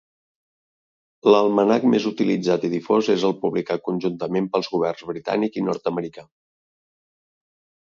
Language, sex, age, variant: Catalan, male, 50-59, Central